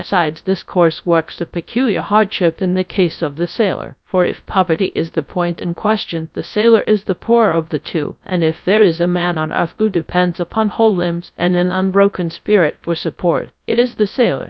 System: TTS, GradTTS